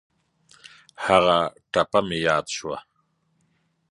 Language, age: Pashto, 40-49